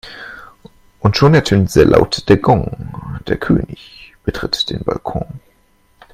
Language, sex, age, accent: German, male, 19-29, Deutschland Deutsch